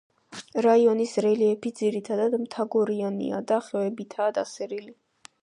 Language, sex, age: Georgian, female, under 19